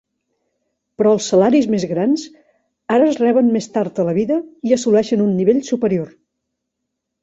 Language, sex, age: Catalan, female, 50-59